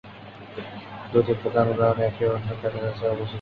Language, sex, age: Bengali, male, under 19